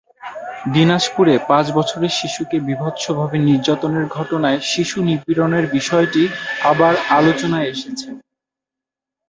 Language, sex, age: Bengali, male, 19-29